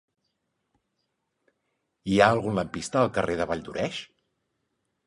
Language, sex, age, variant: Catalan, male, 40-49, Central